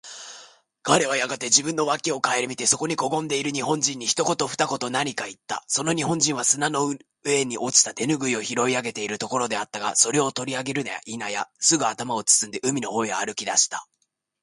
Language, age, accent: Japanese, 19-29, 標準語